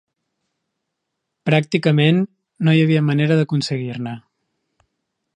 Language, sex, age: Catalan, female, 19-29